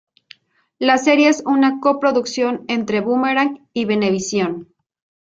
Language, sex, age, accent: Spanish, female, 30-39, México